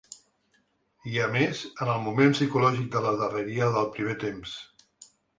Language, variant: Catalan, Central